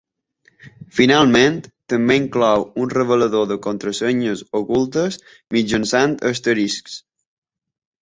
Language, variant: Catalan, Balear